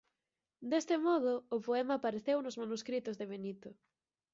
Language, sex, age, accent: Galician, female, 19-29, Atlántico (seseo e gheada)